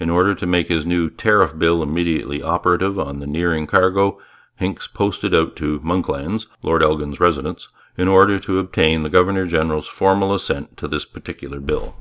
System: none